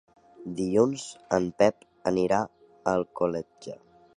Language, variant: Catalan, Central